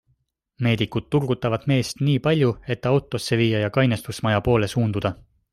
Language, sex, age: Estonian, male, 19-29